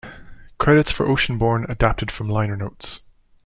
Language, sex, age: English, male, 30-39